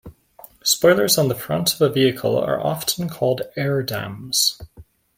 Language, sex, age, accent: English, male, 30-39, United States English